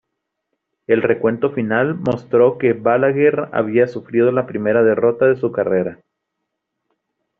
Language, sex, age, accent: Spanish, male, 19-29, México